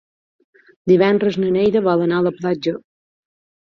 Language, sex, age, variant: Catalan, female, 40-49, Balear